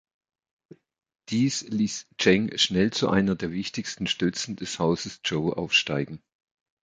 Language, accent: German, Deutschland Deutsch